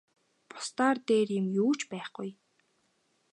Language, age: Mongolian, 19-29